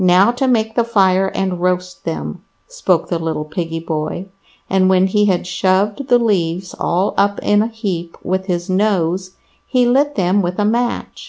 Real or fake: real